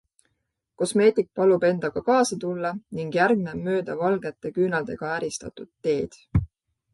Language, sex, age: Estonian, female, 30-39